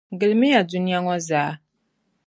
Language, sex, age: Dagbani, female, 19-29